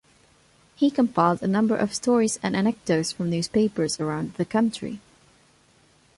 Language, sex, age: English, female, under 19